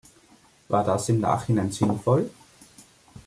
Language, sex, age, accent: German, male, 30-39, Österreichisches Deutsch